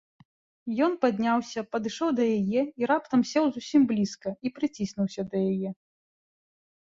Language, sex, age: Belarusian, female, 30-39